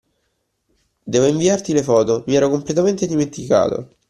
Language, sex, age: Italian, male, 19-29